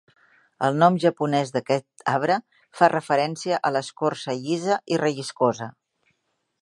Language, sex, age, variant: Catalan, female, 60-69, Central